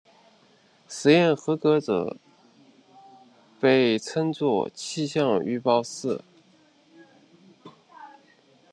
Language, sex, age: Chinese, male, 30-39